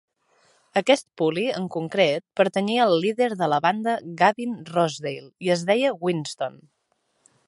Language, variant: Catalan, Central